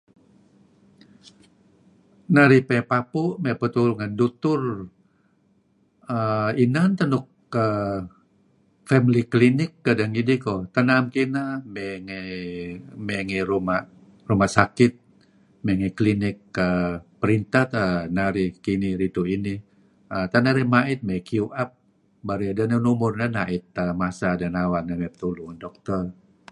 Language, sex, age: Kelabit, male, 70-79